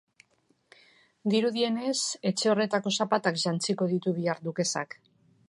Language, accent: Basque, Mendebalekoa (Araba, Bizkaia, Gipuzkoako mendebaleko herri batzuk)